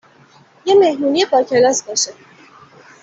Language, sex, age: Persian, female, 19-29